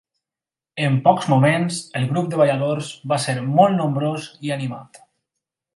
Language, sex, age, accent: Catalan, male, 19-29, valencià